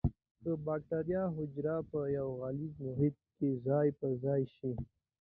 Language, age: Pashto, 19-29